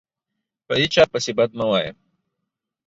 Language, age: Pashto, 30-39